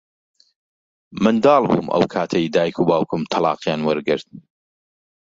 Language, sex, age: Central Kurdish, male, 40-49